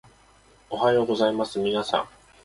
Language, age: Japanese, 19-29